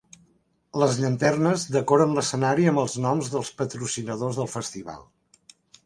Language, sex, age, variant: Catalan, male, 60-69, Central